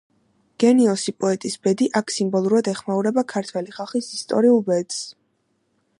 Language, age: Georgian, under 19